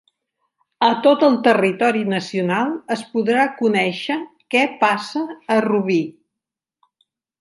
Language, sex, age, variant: Catalan, female, 60-69, Central